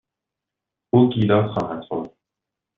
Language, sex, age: Persian, male, 19-29